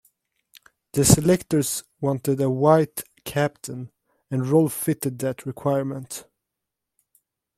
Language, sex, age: English, male, 19-29